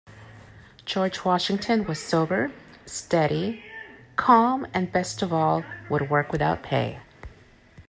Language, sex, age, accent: English, female, 40-49, United States English